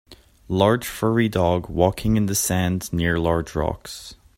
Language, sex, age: English, male, under 19